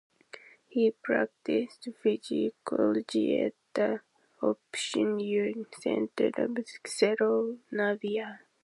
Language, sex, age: English, female, 19-29